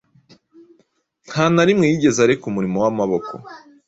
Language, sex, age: Kinyarwanda, male, 19-29